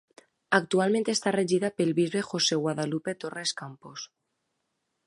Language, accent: Catalan, valencià